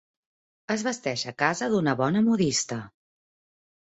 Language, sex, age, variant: Catalan, female, 40-49, Central